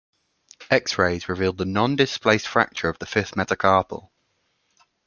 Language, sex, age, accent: English, male, 19-29, England English